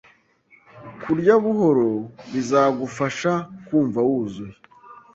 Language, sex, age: Kinyarwanda, male, 19-29